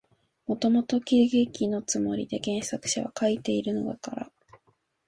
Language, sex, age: Japanese, female, 19-29